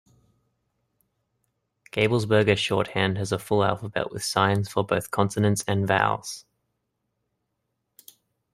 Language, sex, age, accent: English, male, 19-29, Australian English